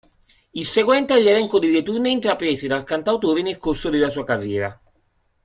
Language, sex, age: Italian, male, 19-29